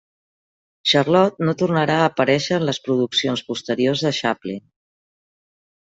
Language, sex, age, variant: Catalan, female, 50-59, Central